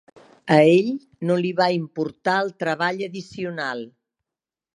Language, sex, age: Catalan, female, 60-69